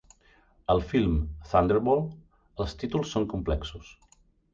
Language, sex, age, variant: Catalan, male, 50-59, Central